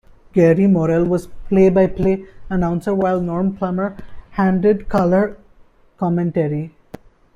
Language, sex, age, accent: English, male, 19-29, India and South Asia (India, Pakistan, Sri Lanka)